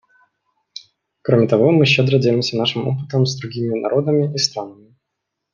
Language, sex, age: Russian, male, 19-29